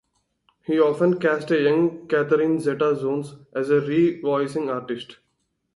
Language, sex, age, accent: English, male, 19-29, India and South Asia (India, Pakistan, Sri Lanka)